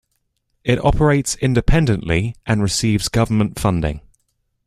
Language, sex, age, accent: English, male, under 19, England English